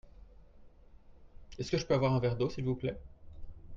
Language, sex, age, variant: French, male, 30-39, Français de métropole